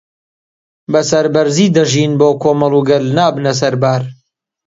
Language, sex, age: Central Kurdish, male, 19-29